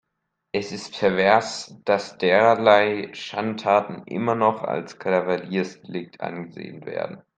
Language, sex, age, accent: German, male, under 19, Deutschland Deutsch